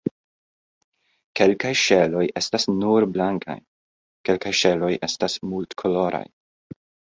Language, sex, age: Esperanto, male, 19-29